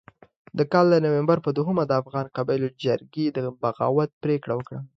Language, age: Pashto, 19-29